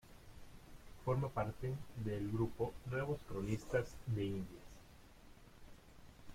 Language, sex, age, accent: Spanish, male, 40-49, México